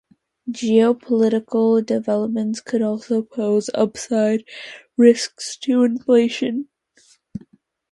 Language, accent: English, United States English